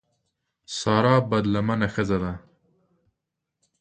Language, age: Pashto, 30-39